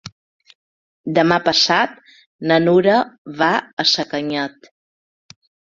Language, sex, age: Catalan, female, 50-59